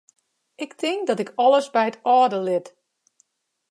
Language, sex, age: Western Frisian, female, 40-49